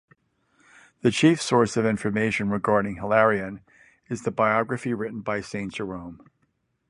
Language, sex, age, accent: English, male, 60-69, United States English